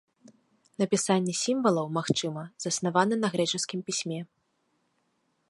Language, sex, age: Belarusian, female, 19-29